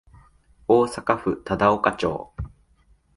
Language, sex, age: Japanese, male, 19-29